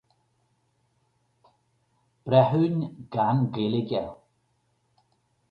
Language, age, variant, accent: Irish, 50-59, Gaeilge Uladh, Cainteoir dúchais, Gaeltacht